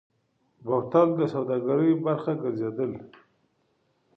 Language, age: Pashto, 40-49